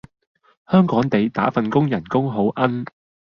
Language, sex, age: Cantonese, male, 30-39